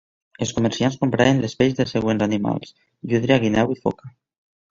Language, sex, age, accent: Catalan, male, 19-29, valencià